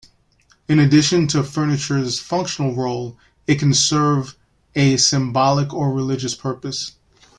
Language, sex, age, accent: English, male, 40-49, United States English